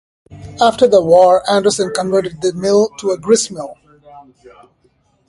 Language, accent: English, India and South Asia (India, Pakistan, Sri Lanka)